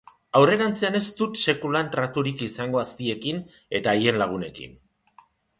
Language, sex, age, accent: Basque, male, 60-69, Erdialdekoa edo Nafarra (Gipuzkoa, Nafarroa)